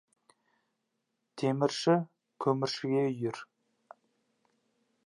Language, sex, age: Kazakh, male, 19-29